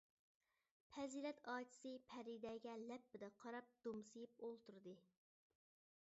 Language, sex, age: Uyghur, male, 19-29